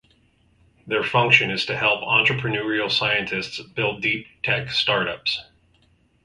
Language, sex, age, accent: English, male, 40-49, United States English